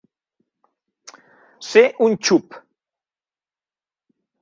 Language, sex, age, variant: Catalan, male, 60-69, Central